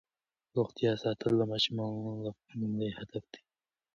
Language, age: Pashto, 19-29